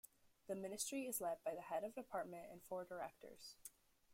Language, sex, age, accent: English, female, under 19, United States English